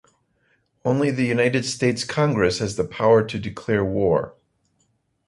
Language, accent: English, United States English